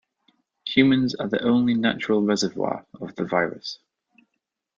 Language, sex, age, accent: English, male, 19-29, England English